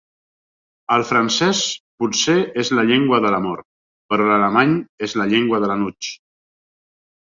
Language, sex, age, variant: Catalan, male, 40-49, Central